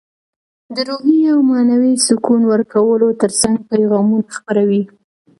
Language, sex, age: Pashto, female, 19-29